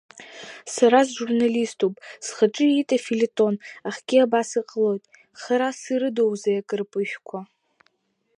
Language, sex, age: Abkhazian, female, under 19